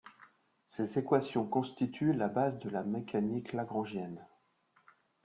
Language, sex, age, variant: French, male, 40-49, Français de métropole